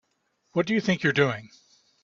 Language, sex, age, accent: English, male, 70-79, United States English